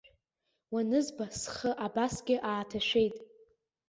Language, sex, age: Abkhazian, female, under 19